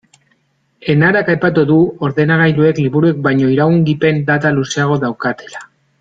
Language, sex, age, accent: Basque, male, 30-39, Mendebalekoa (Araba, Bizkaia, Gipuzkoako mendebaleko herri batzuk)